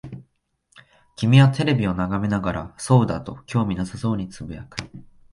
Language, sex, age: Japanese, male, 19-29